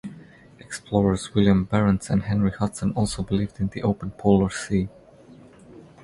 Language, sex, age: English, male, 30-39